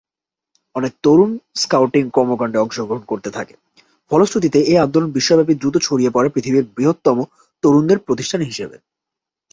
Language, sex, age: Bengali, male, 19-29